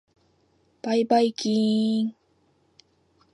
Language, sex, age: Japanese, female, 19-29